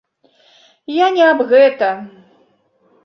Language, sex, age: Belarusian, female, 60-69